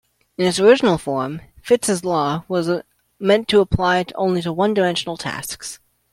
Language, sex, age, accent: English, male, 19-29, United States English